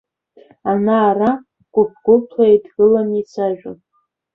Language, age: Abkhazian, under 19